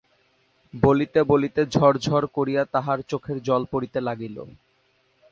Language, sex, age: Bengali, male, 19-29